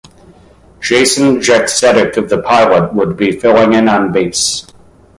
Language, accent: English, United States English